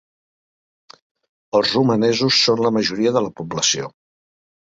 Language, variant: Catalan, Central